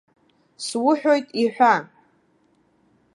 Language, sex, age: Abkhazian, female, 30-39